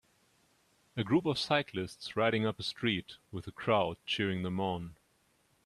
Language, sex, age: English, male, 30-39